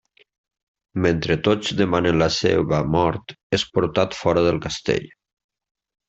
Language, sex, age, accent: Catalan, male, 40-49, valencià